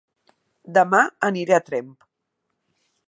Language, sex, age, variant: Catalan, female, 40-49, Central